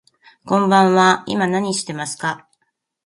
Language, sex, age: Japanese, female, 60-69